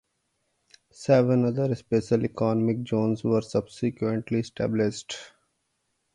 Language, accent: English, India and South Asia (India, Pakistan, Sri Lanka)